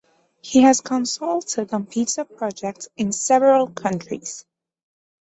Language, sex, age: English, female, 19-29